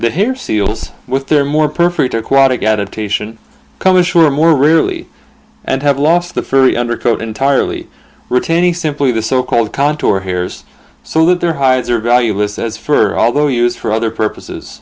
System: none